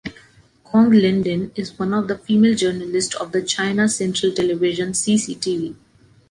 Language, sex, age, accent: English, female, 19-29, India and South Asia (India, Pakistan, Sri Lanka)